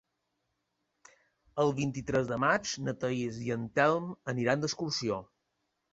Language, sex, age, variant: Catalan, male, 30-39, Balear